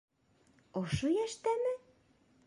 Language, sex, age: Bashkir, female, 30-39